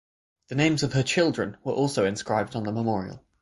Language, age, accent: English, 19-29, England English; Northern English